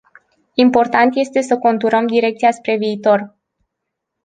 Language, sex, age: Romanian, female, 19-29